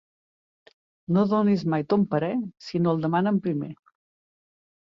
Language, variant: Catalan, Central